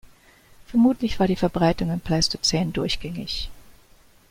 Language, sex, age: German, female, 40-49